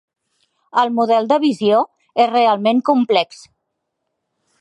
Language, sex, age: Catalan, female, 50-59